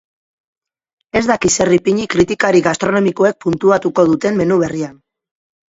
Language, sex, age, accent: Basque, female, 40-49, Mendebalekoa (Araba, Bizkaia, Gipuzkoako mendebaleko herri batzuk)